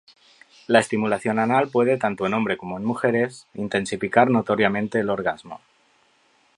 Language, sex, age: Spanish, male, 40-49